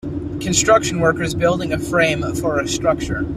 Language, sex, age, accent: English, male, 19-29, United States English